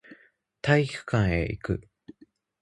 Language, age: Japanese, 19-29